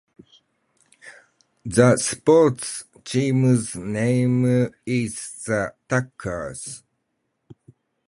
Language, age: English, 40-49